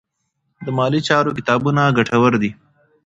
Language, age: Pashto, 19-29